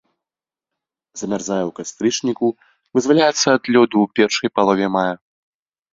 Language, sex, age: Belarusian, male, under 19